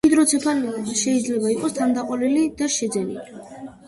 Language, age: Georgian, 19-29